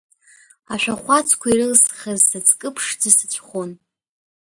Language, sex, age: Abkhazian, female, 19-29